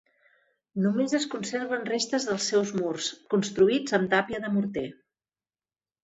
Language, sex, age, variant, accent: Catalan, female, 50-59, Central, central